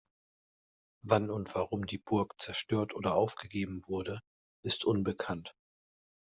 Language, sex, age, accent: German, male, 40-49, Deutschland Deutsch